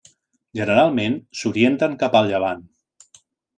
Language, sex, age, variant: Catalan, male, 30-39, Central